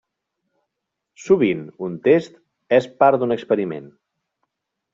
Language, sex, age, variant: Catalan, male, 30-39, Nord-Occidental